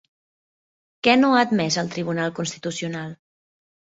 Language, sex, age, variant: Catalan, female, 30-39, Central